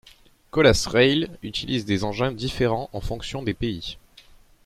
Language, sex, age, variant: French, male, 30-39, Français de métropole